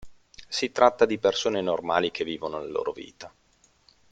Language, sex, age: Italian, male, 30-39